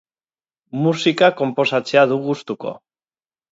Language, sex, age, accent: Basque, male, 40-49, Mendebalekoa (Araba, Bizkaia, Gipuzkoako mendebaleko herri batzuk)